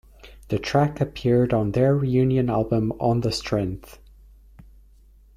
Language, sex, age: English, male, 19-29